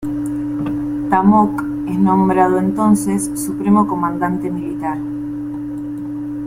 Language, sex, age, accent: Spanish, female, 30-39, Rioplatense: Argentina, Uruguay, este de Bolivia, Paraguay